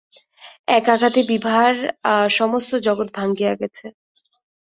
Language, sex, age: Bengali, female, 19-29